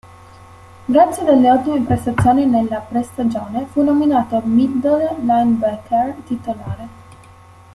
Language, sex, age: Italian, female, 19-29